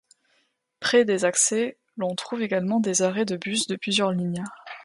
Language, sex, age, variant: French, female, 19-29, Français d'Europe